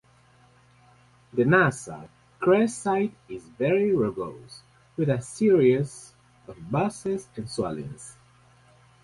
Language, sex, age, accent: English, male, 19-29, United States English